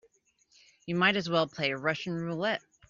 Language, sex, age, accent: English, female, 40-49, United States English